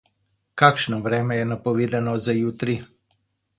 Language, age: Slovenian, 50-59